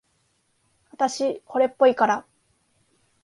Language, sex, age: Japanese, female, 19-29